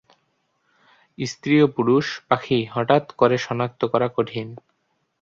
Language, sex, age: Bengali, male, 19-29